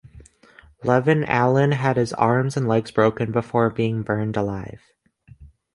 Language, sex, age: English, male, under 19